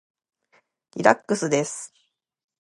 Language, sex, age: Japanese, female, under 19